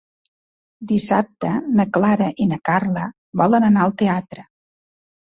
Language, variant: Catalan, Balear